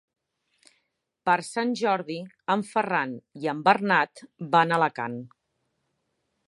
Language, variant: Catalan, Central